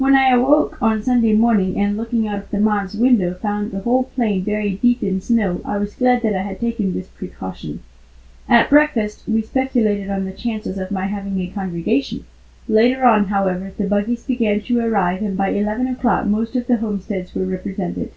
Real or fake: real